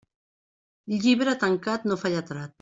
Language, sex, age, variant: Catalan, female, 50-59, Central